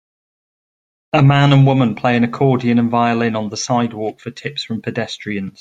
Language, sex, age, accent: English, male, 40-49, England English